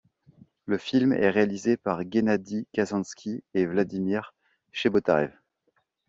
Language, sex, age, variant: French, male, 30-39, Français de métropole